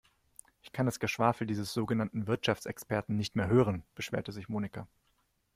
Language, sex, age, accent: German, male, 19-29, Deutschland Deutsch